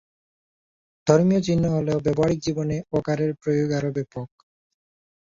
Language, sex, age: Bengali, male, 19-29